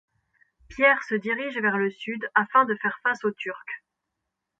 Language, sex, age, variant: French, female, 19-29, Français de métropole